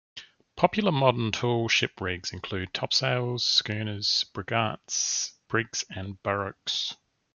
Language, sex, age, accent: English, male, 30-39, Australian English